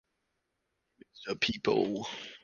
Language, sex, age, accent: English, male, 19-29, United States English